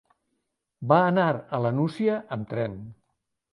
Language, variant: Catalan, Central